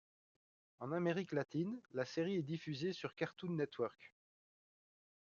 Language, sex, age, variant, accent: French, male, 30-39, Français d'Europe, Français de Belgique